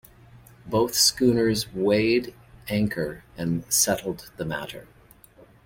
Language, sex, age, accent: English, male, 50-59, Canadian English